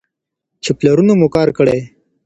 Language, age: Pashto, 19-29